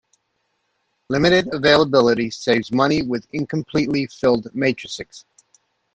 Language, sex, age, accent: English, male, 60-69, United States English